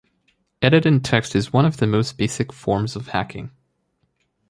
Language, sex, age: English, male, 19-29